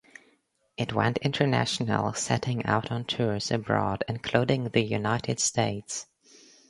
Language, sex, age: English, female, under 19